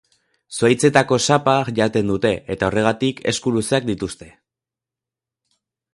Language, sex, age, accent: Basque, male, 19-29, Mendebalekoa (Araba, Bizkaia, Gipuzkoako mendebaleko herri batzuk)